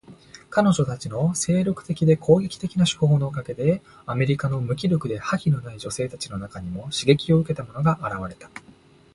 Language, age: Japanese, 19-29